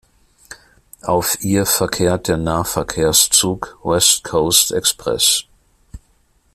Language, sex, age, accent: German, male, 50-59, Deutschland Deutsch